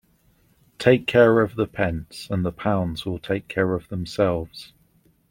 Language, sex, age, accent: English, male, 30-39, England English